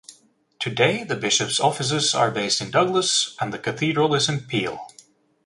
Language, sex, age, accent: English, male, 19-29, United States English